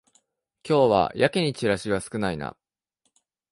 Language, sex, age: Japanese, male, 19-29